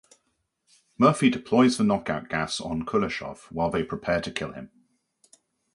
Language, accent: English, England English